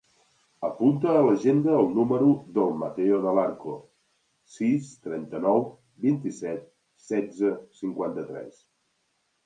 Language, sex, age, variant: Catalan, male, 40-49, Central